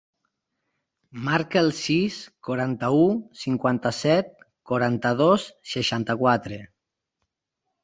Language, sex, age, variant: Catalan, male, 30-39, Nord-Occidental